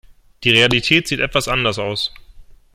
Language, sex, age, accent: German, male, 19-29, Deutschland Deutsch